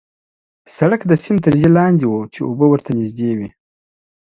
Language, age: Pashto, 30-39